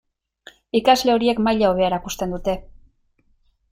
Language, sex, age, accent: Basque, female, 40-49, Erdialdekoa edo Nafarra (Gipuzkoa, Nafarroa)